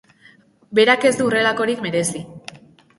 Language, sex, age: Basque, female, under 19